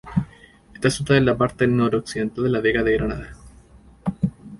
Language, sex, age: Spanish, male, 30-39